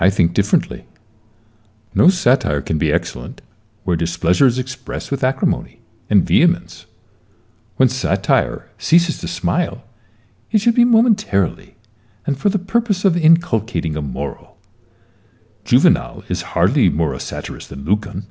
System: none